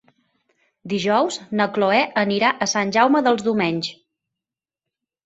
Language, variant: Catalan, Central